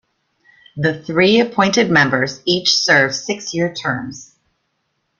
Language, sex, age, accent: English, female, 40-49, United States English